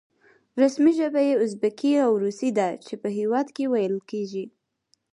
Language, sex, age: Pashto, female, under 19